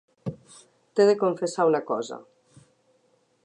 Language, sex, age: Catalan, female, 60-69